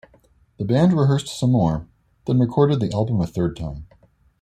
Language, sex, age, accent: English, male, 19-29, United States English